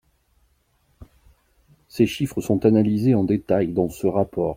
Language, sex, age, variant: French, male, 50-59, Français de métropole